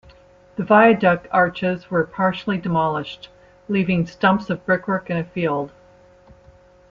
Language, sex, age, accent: English, female, 50-59, United States English